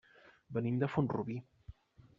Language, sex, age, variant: Catalan, male, 30-39, Central